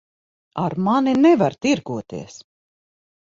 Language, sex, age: Latvian, female, 50-59